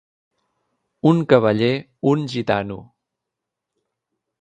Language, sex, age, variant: Catalan, male, 19-29, Central